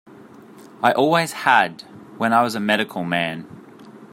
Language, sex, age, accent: English, male, 19-29, Australian English